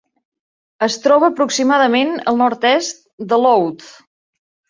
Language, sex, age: Catalan, female, 50-59